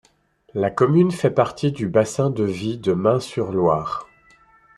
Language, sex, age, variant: French, male, 40-49, Français de métropole